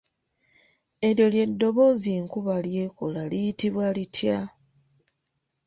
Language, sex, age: Ganda, female, 30-39